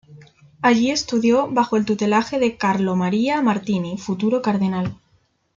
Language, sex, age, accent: Spanish, female, 19-29, España: Centro-Sur peninsular (Madrid, Toledo, Castilla-La Mancha)